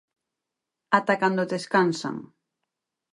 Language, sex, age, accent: Galician, female, 30-39, Oriental (común en zona oriental)